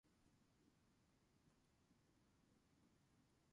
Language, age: English, 19-29